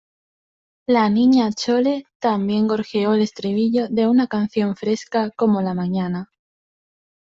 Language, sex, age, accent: Spanish, female, under 19, España: Sur peninsular (Andalucia, Extremadura, Murcia)